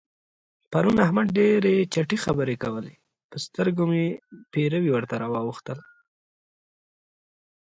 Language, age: Pashto, 19-29